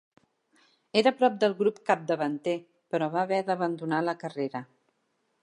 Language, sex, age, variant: Catalan, female, 60-69, Central